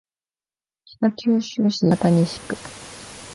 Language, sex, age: Japanese, female, 19-29